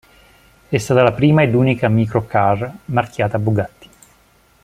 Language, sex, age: Italian, male, 40-49